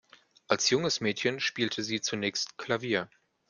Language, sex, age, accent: German, male, 19-29, Deutschland Deutsch